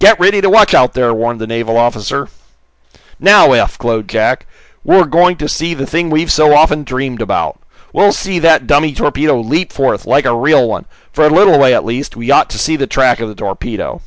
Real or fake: real